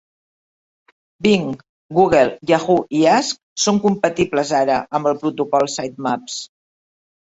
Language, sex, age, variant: Catalan, female, 50-59, Central